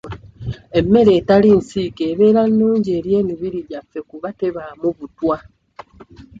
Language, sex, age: Ganda, male, 19-29